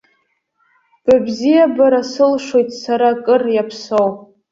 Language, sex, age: Abkhazian, female, under 19